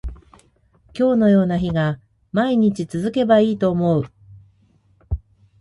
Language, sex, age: Japanese, female, 40-49